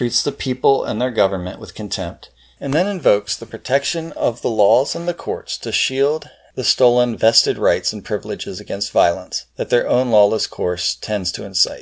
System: none